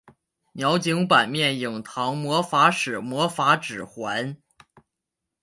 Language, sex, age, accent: Chinese, male, 19-29, 出生地：黑龙江省